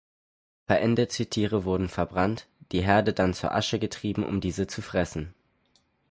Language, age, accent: German, under 19, Deutschland Deutsch